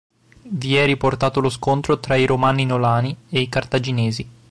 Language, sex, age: Italian, male, 19-29